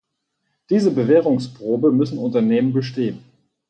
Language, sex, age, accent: German, male, 40-49, Deutschland Deutsch